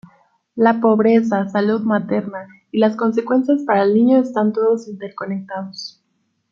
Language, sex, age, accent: Spanish, female, 19-29, México